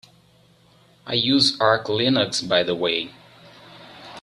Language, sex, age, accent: English, male, 30-39, United States English